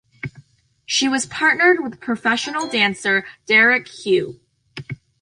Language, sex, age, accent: English, female, under 19, United States English